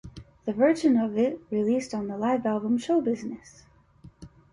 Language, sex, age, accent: English, female, 19-29, United States English